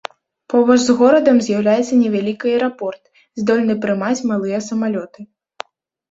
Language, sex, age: Belarusian, female, under 19